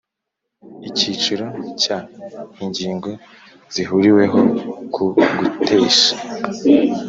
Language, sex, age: Kinyarwanda, male, 19-29